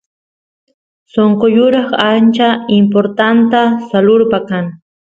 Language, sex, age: Santiago del Estero Quichua, female, 19-29